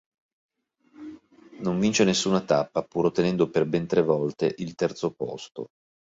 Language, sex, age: Italian, male, 40-49